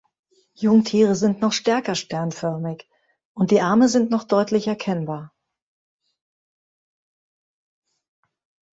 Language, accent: German, Deutschland Deutsch